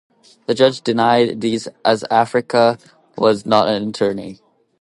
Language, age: English, 19-29